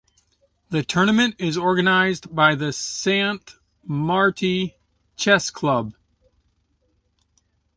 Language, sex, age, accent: English, male, 40-49, United States English